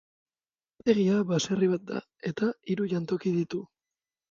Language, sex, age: Basque, male, 30-39